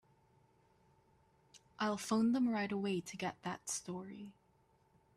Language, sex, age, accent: English, female, 19-29, United States English